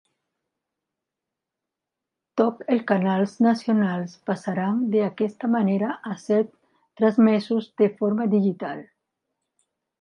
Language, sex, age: Catalan, female, 60-69